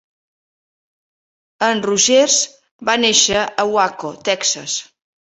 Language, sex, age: Catalan, female, 60-69